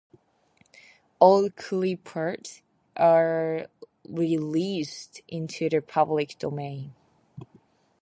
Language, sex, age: English, female, 19-29